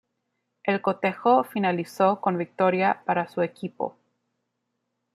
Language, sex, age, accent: Spanish, female, 19-29, México